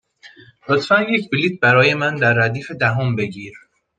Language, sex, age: Persian, male, 19-29